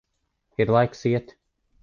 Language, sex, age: Latvian, male, 30-39